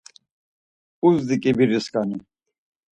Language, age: Laz, 60-69